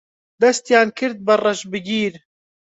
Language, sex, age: Central Kurdish, male, 19-29